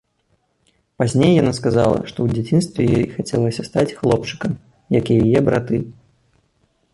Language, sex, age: Belarusian, male, 19-29